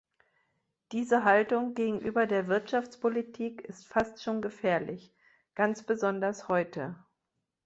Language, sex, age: German, female, 60-69